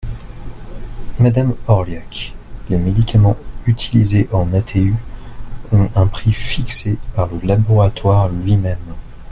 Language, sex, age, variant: French, male, 30-39, Français de métropole